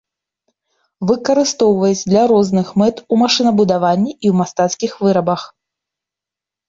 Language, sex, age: Belarusian, female, 30-39